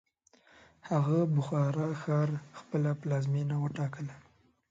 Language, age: Pashto, 19-29